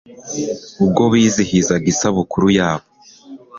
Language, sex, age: Kinyarwanda, male, 19-29